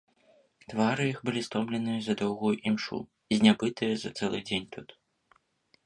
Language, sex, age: Belarusian, male, 19-29